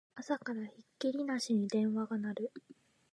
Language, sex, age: Japanese, female, 19-29